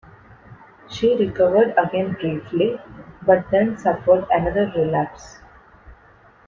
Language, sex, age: English, female, under 19